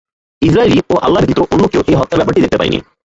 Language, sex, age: Bengali, male, 19-29